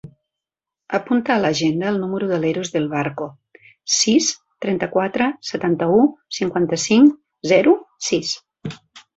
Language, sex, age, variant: Catalan, female, 60-69, Central